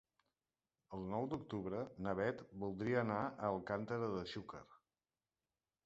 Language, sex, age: Catalan, male, 50-59